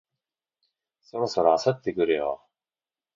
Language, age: Japanese, 30-39